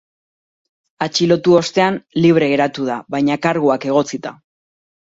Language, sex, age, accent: Basque, female, 30-39, Mendebalekoa (Araba, Bizkaia, Gipuzkoako mendebaleko herri batzuk)